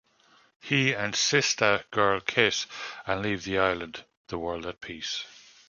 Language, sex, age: English, male, 40-49